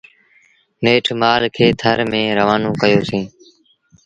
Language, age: Sindhi Bhil, 19-29